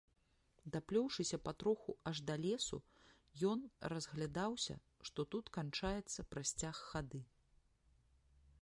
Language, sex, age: Belarusian, female, 30-39